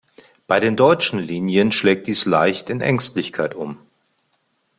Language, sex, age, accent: German, male, 50-59, Deutschland Deutsch